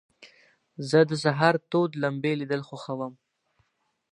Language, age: Pashto, under 19